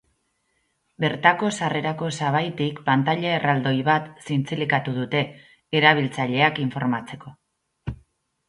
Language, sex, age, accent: Basque, female, 40-49, Erdialdekoa edo Nafarra (Gipuzkoa, Nafarroa)